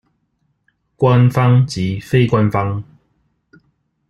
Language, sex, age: Chinese, male, 30-39